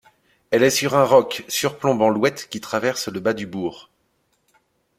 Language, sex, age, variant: French, male, 30-39, Français de métropole